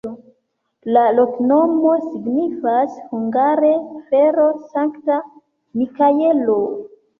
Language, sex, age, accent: Esperanto, female, 19-29, Internacia